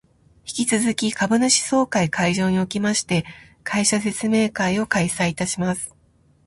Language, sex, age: Japanese, female, 30-39